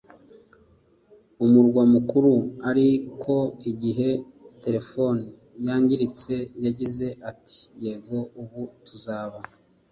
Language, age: Kinyarwanda, 30-39